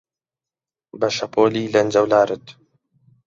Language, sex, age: Central Kurdish, male, under 19